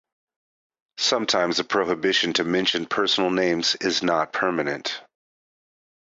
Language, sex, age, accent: English, male, 40-49, United States English